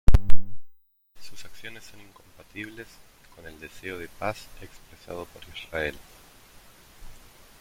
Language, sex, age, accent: Spanish, male, 30-39, Rioplatense: Argentina, Uruguay, este de Bolivia, Paraguay